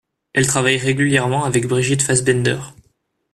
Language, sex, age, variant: French, male, 19-29, Français de métropole